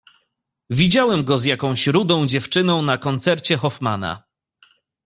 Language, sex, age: Polish, male, 30-39